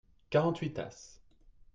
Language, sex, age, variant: French, male, 30-39, Français de métropole